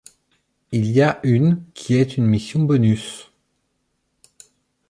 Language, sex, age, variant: French, male, 30-39, Français de métropole